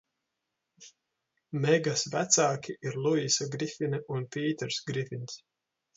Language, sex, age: Latvian, male, 30-39